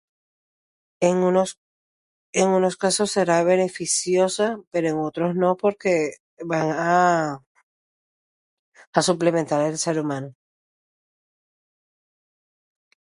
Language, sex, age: Spanish, female, 40-49